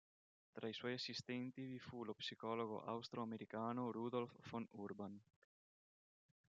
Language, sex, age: Italian, male, 30-39